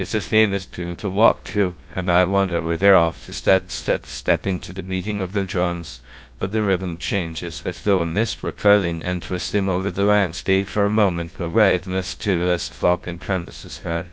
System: TTS, GlowTTS